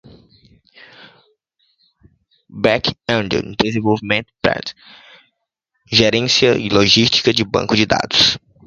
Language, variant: Portuguese, Portuguese (Brasil)